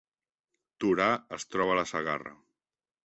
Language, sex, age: Catalan, male, 30-39